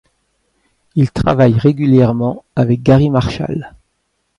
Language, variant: French, Français de métropole